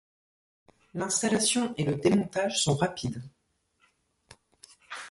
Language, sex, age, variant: French, female, 19-29, Français de métropole